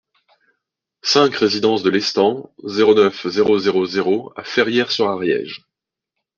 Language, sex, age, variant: French, male, 19-29, Français de métropole